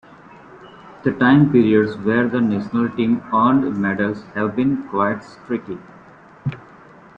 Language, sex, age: English, male, 30-39